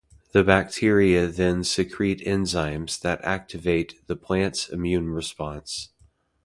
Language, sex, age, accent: English, male, 30-39, United States English